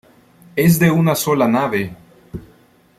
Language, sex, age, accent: Spanish, male, 19-29, América central